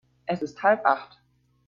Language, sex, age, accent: German, female, 19-29, Deutschland Deutsch